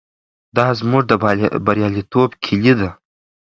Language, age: Pashto, 19-29